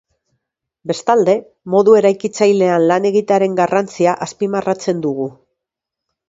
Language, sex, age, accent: Basque, female, 40-49, Mendebalekoa (Araba, Bizkaia, Gipuzkoako mendebaleko herri batzuk)